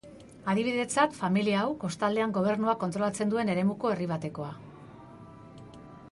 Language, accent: Basque, Mendebalekoa (Araba, Bizkaia, Gipuzkoako mendebaleko herri batzuk)